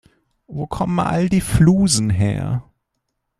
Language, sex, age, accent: German, male, 19-29, Deutschland Deutsch